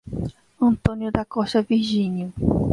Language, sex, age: Portuguese, female, 30-39